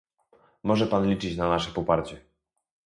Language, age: Polish, 19-29